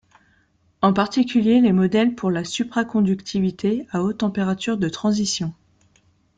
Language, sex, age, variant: French, female, 30-39, Français de métropole